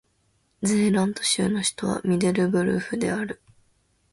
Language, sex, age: Japanese, female, under 19